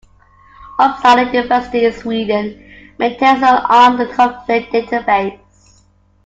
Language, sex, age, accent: English, female, 40-49, Scottish English